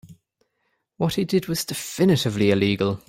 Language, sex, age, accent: English, male, 19-29, Irish English